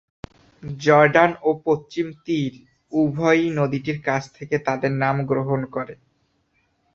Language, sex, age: Bengali, male, 19-29